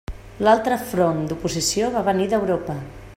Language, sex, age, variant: Catalan, female, 40-49, Central